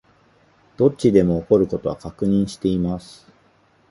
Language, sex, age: Japanese, male, 50-59